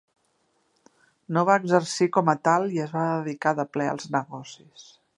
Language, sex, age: Catalan, female, 50-59